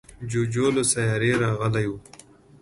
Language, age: Pashto, 19-29